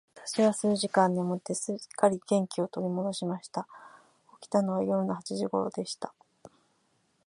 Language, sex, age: Japanese, female, 50-59